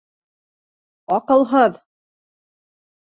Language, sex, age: Bashkir, female, 30-39